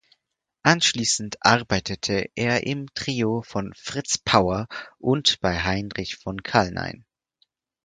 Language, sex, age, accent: German, male, under 19, Deutschland Deutsch